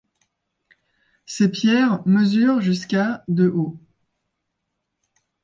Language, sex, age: French, female, 30-39